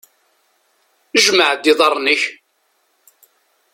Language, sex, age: Kabyle, female, 60-69